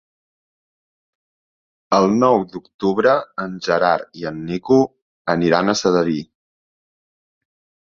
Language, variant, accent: Catalan, Central, Barceloní